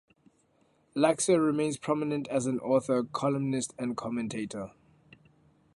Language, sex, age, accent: English, male, 19-29, Southern African (South Africa, Zimbabwe, Namibia)